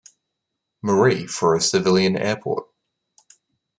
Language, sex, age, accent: English, male, 30-39, Australian English